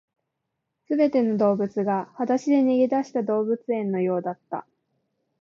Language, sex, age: Japanese, female, 19-29